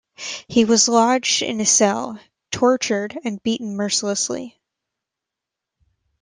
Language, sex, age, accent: English, female, 19-29, United States English